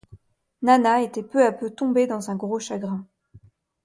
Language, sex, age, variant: French, female, 30-39, Français de métropole